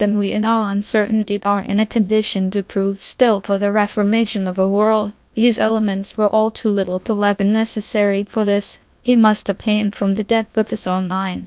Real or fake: fake